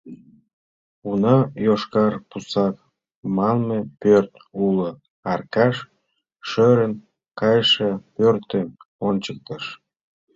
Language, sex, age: Mari, male, 40-49